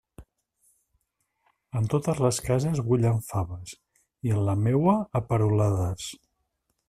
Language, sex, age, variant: Catalan, male, 50-59, Nord-Occidental